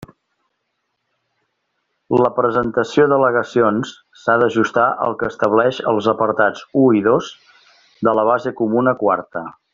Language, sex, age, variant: Catalan, male, 60-69, Central